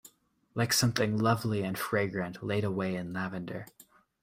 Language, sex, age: English, male, 19-29